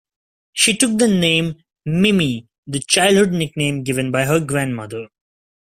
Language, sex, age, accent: English, male, 19-29, India and South Asia (India, Pakistan, Sri Lanka)